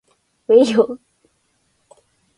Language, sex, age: Japanese, female, 19-29